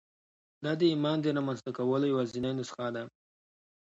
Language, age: Pashto, 30-39